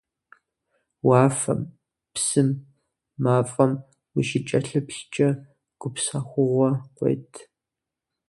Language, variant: Kabardian, Адыгэбзэ (Къэбэрдей, Кирил, псоми зэдай)